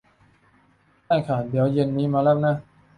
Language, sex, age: Thai, male, 19-29